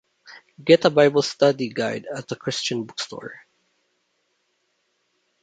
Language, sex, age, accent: English, male, 30-39, Filipino